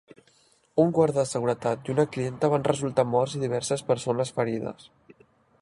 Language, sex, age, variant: Catalan, male, 19-29, Central